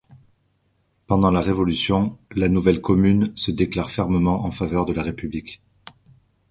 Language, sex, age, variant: French, male, 40-49, Français de métropole